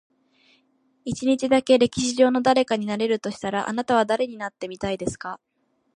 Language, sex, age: Japanese, female, 19-29